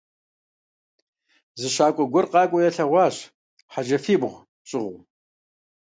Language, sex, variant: Kabardian, female, Адыгэбзэ (Къэбэрдей, Кирил, псоми зэдай)